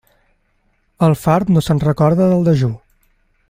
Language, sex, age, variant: Catalan, male, 19-29, Central